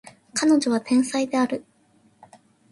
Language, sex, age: Japanese, female, 19-29